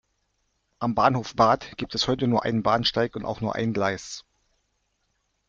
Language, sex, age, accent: German, male, 50-59, Deutschland Deutsch